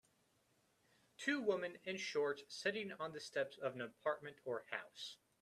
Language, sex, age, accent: English, male, 19-29, United States English